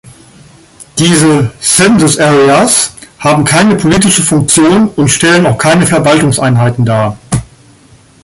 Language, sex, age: German, male, 50-59